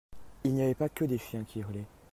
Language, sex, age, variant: French, male, under 19, Français de métropole